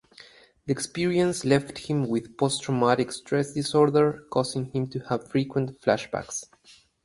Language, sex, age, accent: English, male, 30-39, United States English